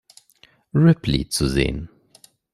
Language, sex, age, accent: German, male, 19-29, Deutschland Deutsch